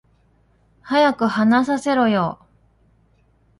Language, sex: Japanese, female